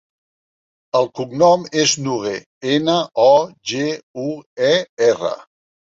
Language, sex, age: Catalan, male, 50-59